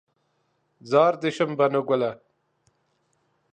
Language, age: Pashto, 40-49